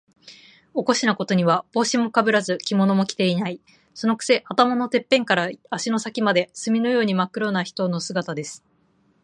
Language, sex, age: Japanese, female, 30-39